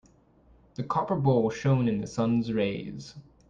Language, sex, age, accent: English, male, 19-29, United States English